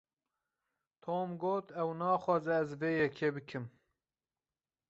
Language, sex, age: Kurdish, male, 30-39